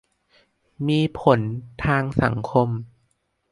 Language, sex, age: Thai, male, under 19